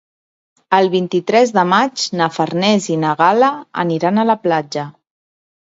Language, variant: Catalan, Central